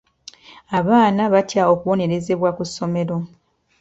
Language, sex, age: Ganda, female, 30-39